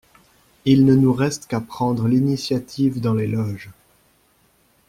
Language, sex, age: French, male, 19-29